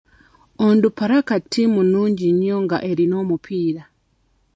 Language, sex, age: Ganda, female, 30-39